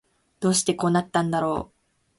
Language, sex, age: Japanese, female, under 19